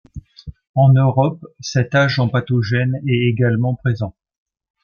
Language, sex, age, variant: French, male, 40-49, Français de métropole